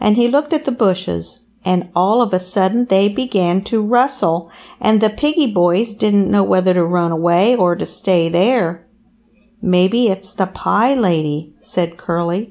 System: none